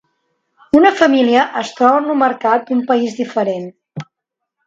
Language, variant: Catalan, Central